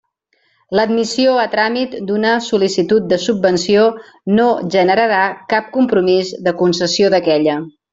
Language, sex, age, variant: Catalan, female, 40-49, Central